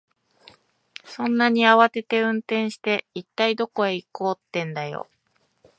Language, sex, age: Japanese, female, 30-39